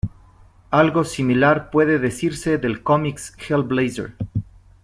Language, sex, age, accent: Spanish, male, 40-49, Andino-Pacífico: Colombia, Perú, Ecuador, oeste de Bolivia y Venezuela andina